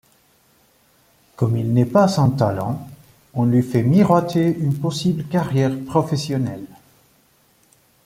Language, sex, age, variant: French, male, 30-39, Français de métropole